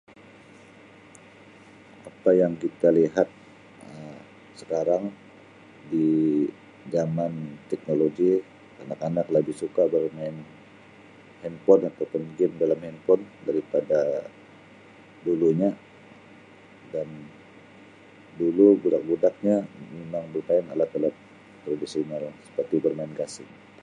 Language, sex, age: Sabah Malay, male, 40-49